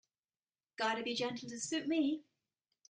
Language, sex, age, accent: English, female, 30-39, Irish English